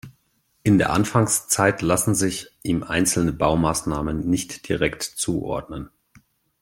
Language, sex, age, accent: German, male, 30-39, Deutschland Deutsch